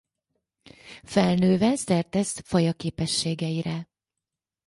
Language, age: Hungarian, 50-59